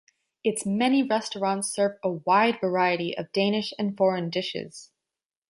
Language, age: English, under 19